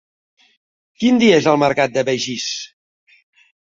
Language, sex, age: Catalan, male, 60-69